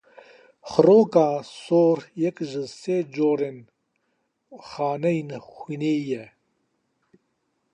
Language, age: Kurdish, 50-59